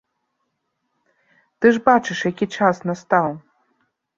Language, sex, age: Belarusian, female, 30-39